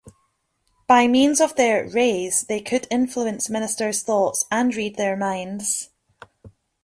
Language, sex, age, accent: English, female, 19-29, Scottish English